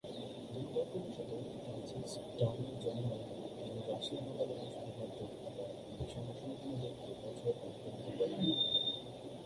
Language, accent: Bengali, Native; fluent